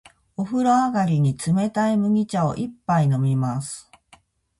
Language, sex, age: Japanese, female, 40-49